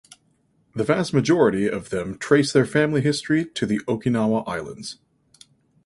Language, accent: English, United States English